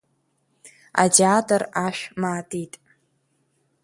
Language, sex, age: Abkhazian, female, under 19